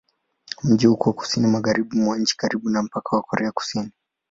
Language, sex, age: Swahili, male, 19-29